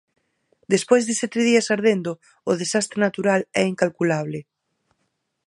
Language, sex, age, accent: Galician, female, 19-29, Central (gheada); Normativo (estándar)